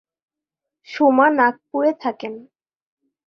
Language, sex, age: Bengali, female, 19-29